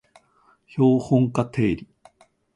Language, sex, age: Japanese, male, 60-69